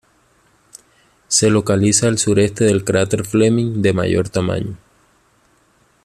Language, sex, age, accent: Spanish, male, 19-29, Caribe: Cuba, Venezuela, Puerto Rico, República Dominicana, Panamá, Colombia caribeña, México caribeño, Costa del golfo de México